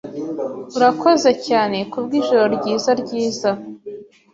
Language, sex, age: Kinyarwanda, female, 19-29